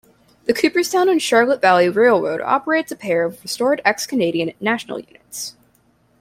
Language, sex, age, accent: English, female, under 19, United States English